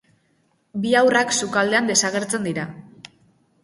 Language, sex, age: Basque, female, under 19